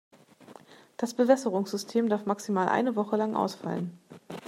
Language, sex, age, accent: German, female, 30-39, Deutschland Deutsch